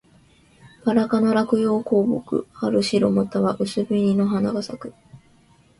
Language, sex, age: Japanese, female, under 19